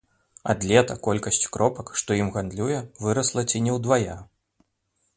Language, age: Belarusian, 30-39